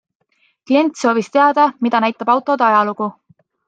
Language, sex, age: Estonian, female, 19-29